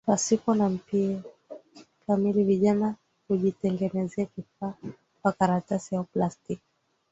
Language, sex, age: Swahili, female, 19-29